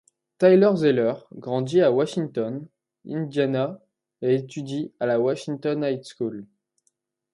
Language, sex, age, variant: French, male, under 19, Français de métropole